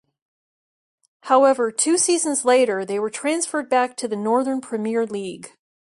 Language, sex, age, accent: English, female, 50-59, United States English